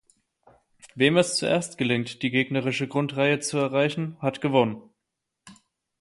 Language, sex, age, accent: German, male, 19-29, Deutschland Deutsch